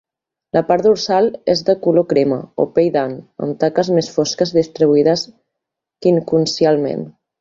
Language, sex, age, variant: Catalan, female, 19-29, Central